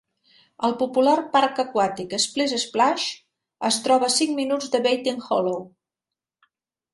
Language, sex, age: Catalan, female, 60-69